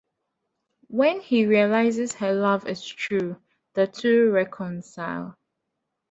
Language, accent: English, Southern African (South Africa, Zimbabwe, Namibia)